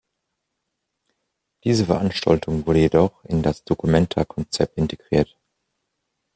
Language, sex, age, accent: German, male, 40-49, Deutschland Deutsch